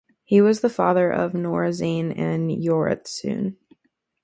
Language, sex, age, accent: English, female, under 19, United States English